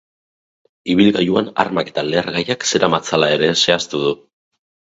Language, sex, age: Basque, male, 30-39